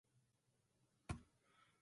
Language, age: English, 19-29